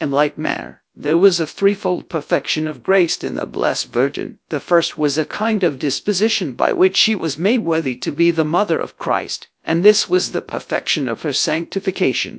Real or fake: fake